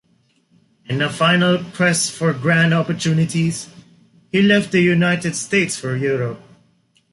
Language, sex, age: English, male, 19-29